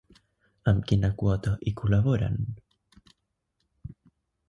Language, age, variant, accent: Catalan, under 19, Central, central